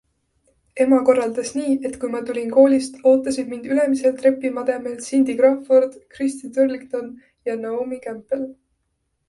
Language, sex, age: Estonian, female, 19-29